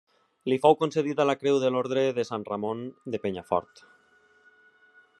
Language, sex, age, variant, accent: Catalan, male, 30-39, Valencià meridional, valencià